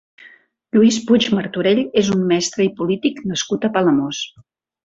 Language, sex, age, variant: Catalan, female, 60-69, Central